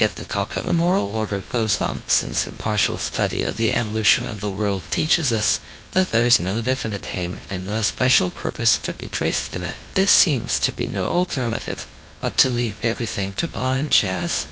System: TTS, GlowTTS